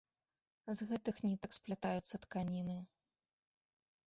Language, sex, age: Belarusian, female, 40-49